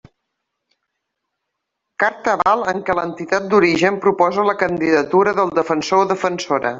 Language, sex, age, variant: Catalan, female, 40-49, Central